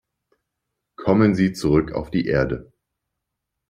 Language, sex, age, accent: German, male, 40-49, Deutschland Deutsch